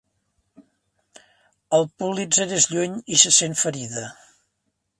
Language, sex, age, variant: Catalan, male, 60-69, Central